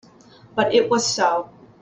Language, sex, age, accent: English, female, 19-29, United States English